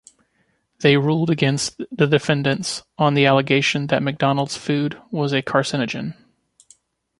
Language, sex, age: English, male, 30-39